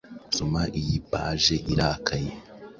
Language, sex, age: Kinyarwanda, male, 19-29